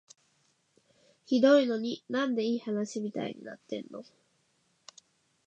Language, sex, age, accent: Japanese, female, 19-29, 標準語